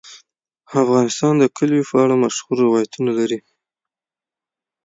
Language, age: Pashto, 19-29